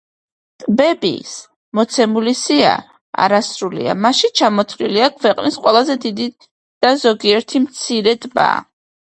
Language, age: Georgian, under 19